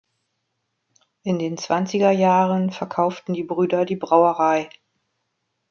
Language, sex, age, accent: German, female, 40-49, Deutschland Deutsch